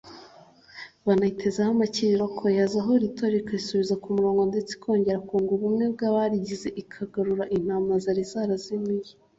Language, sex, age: Kinyarwanda, female, 19-29